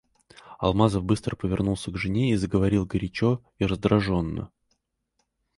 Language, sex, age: Russian, male, 30-39